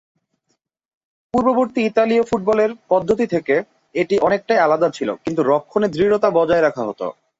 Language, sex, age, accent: Bengali, male, 19-29, Native